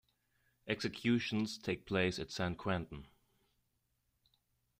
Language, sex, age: English, male, 30-39